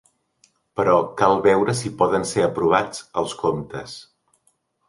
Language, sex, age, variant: Catalan, male, 50-59, Central